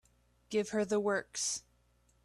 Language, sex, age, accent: English, female, 19-29, Canadian English